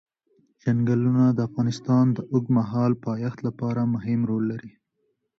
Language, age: Pashto, 19-29